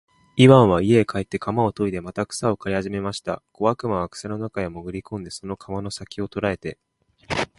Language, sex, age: Japanese, male, 19-29